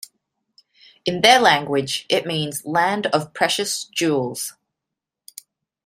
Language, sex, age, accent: English, female, 30-39, Australian English